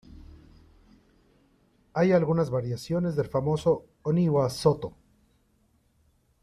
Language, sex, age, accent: Spanish, male, 30-39, México